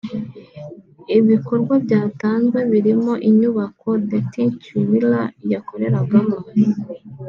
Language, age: Kinyarwanda, 19-29